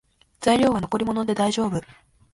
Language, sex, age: Japanese, female, 19-29